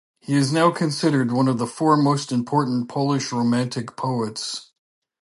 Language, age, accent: English, 50-59, Canadian English